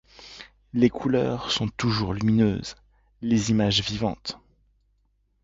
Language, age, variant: French, 40-49, Français de métropole